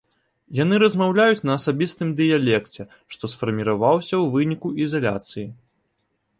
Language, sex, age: Belarusian, male, 19-29